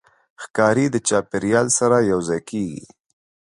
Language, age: Pashto, 30-39